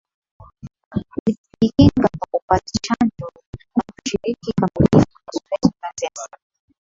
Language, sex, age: Swahili, female, 19-29